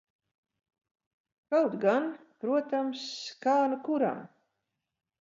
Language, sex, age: Latvian, female, 50-59